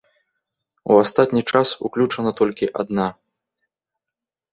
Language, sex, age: Belarusian, male, 30-39